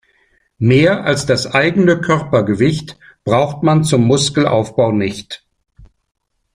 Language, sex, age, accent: German, male, 60-69, Deutschland Deutsch